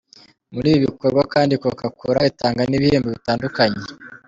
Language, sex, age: Kinyarwanda, male, 30-39